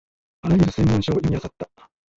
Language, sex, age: Japanese, male, 60-69